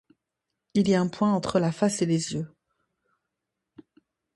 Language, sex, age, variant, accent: French, female, 30-39, Français du nord de l'Afrique, Français du Maroc